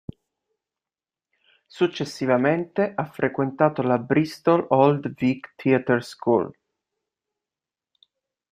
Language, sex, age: Italian, male, 19-29